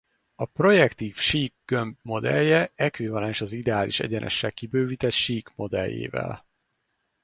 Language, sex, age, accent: Hungarian, male, 30-39, budapesti